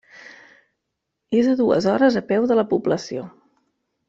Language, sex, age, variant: Catalan, female, 40-49, Central